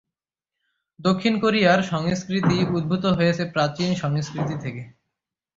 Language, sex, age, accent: Bengali, male, under 19, চলিত